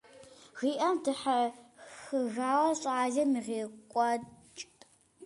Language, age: Kabardian, under 19